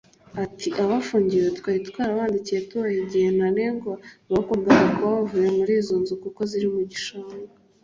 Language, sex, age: Kinyarwanda, female, 19-29